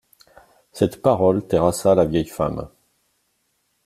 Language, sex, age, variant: French, male, 50-59, Français de métropole